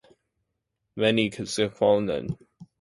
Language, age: English, 19-29